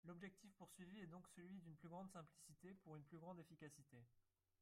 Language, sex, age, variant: French, male, 19-29, Français de métropole